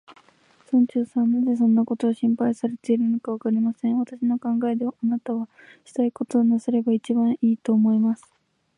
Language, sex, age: Japanese, female, 19-29